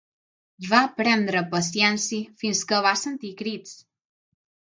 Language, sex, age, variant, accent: Catalan, female, under 19, Balear, balear; mallorquí